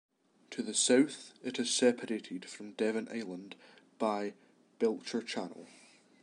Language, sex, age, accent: English, male, 19-29, Scottish English